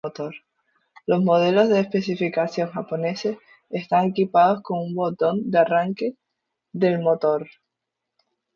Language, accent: Spanish, España: Islas Canarias